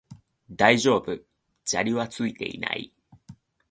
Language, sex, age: Japanese, male, 19-29